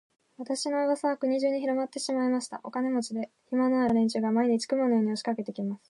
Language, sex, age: Japanese, female, 19-29